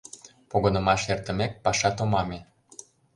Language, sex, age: Mari, male, 19-29